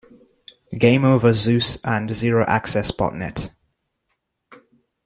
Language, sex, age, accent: English, male, 19-29, England English